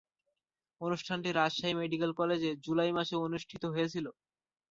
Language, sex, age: Bengali, male, under 19